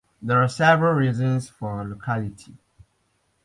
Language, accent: English, England English